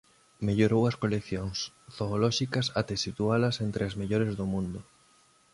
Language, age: Galician, 30-39